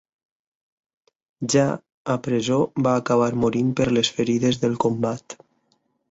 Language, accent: Catalan, valencià